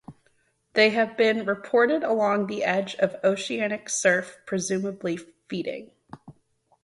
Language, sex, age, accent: English, female, 30-39, United States English